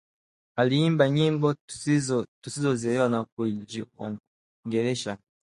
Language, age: Swahili, 19-29